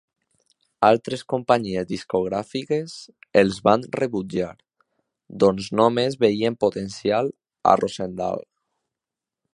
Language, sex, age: Catalan, male, under 19